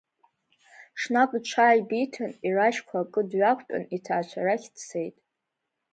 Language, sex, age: Abkhazian, female, under 19